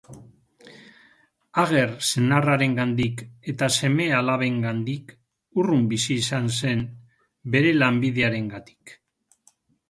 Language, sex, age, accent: Basque, male, 50-59, Mendebalekoa (Araba, Bizkaia, Gipuzkoako mendebaleko herri batzuk)